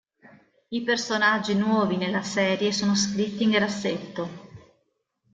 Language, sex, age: Italian, female, 50-59